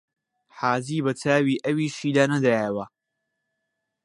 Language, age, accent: Central Kurdish, under 19, سۆرانی